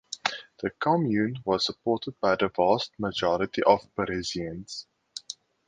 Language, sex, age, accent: English, male, 19-29, Southern African (South Africa, Zimbabwe, Namibia)